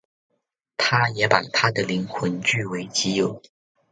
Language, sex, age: Chinese, male, under 19